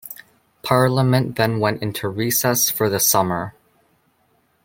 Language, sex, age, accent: English, male, under 19, Canadian English